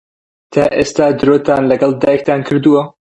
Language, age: Central Kurdish, 19-29